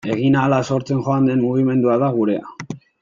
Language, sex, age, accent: Basque, male, 19-29, Mendebalekoa (Araba, Bizkaia, Gipuzkoako mendebaleko herri batzuk)